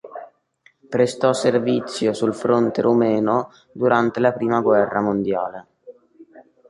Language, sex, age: Italian, female, under 19